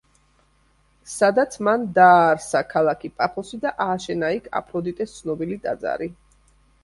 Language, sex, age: Georgian, female, 50-59